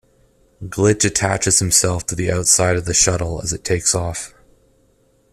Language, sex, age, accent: English, male, 30-39, Canadian English